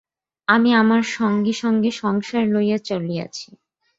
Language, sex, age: Bengali, female, 19-29